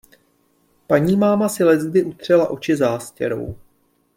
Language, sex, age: Czech, male, 30-39